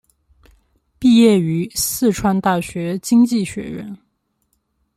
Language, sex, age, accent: Chinese, female, 19-29, 出生地：江西省